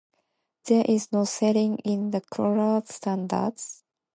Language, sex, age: English, female, 19-29